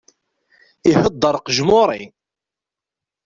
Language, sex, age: Kabyle, male, 19-29